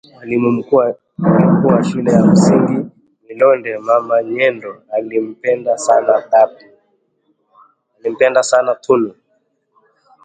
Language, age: Swahili, 30-39